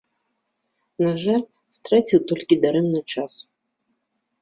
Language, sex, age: Belarusian, female, 40-49